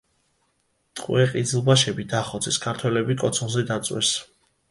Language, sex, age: Georgian, male, 19-29